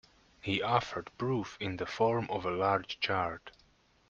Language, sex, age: English, male, 30-39